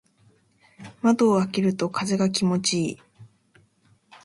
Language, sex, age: Japanese, female, 19-29